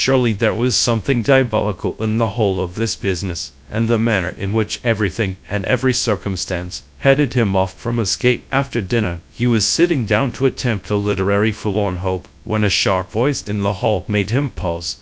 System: TTS, GradTTS